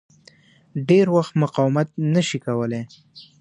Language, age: Pashto, 19-29